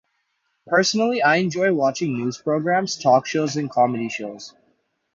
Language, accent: English, England English